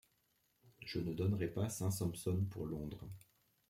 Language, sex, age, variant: French, male, 30-39, Français de métropole